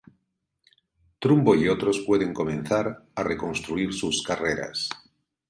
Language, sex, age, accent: Spanish, male, 50-59, Caribe: Cuba, Venezuela, Puerto Rico, República Dominicana, Panamá, Colombia caribeña, México caribeño, Costa del golfo de México